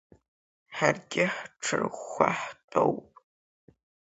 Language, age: Abkhazian, under 19